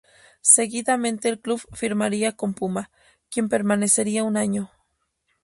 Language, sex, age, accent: Spanish, female, 30-39, México